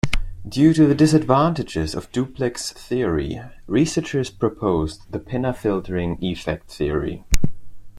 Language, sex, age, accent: English, male, 19-29, United States English